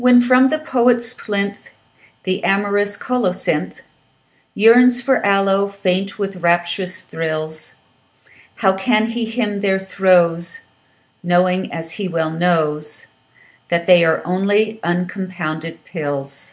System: none